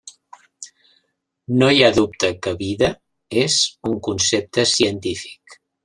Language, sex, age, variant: Catalan, male, 60-69, Central